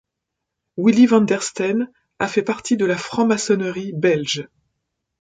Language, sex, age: French, female, 50-59